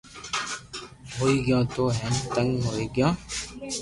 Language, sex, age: Loarki, female, under 19